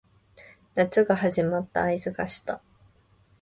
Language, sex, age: Japanese, female, under 19